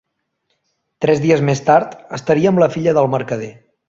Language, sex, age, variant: Catalan, male, 19-29, Central